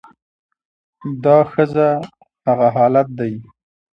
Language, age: Pashto, 19-29